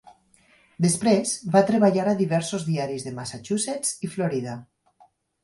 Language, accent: Catalan, valencià